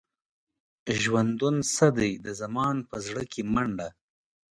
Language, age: Pashto, 19-29